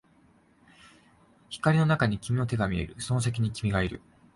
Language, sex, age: Japanese, male, 19-29